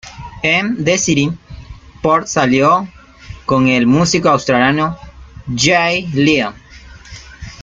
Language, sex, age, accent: Spanish, male, 19-29, América central